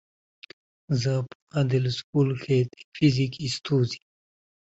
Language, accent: English, India and South Asia (India, Pakistan, Sri Lanka)